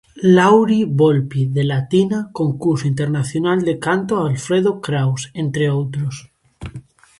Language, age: Galician, under 19